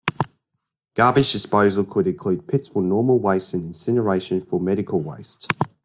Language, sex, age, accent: English, male, 19-29, Australian English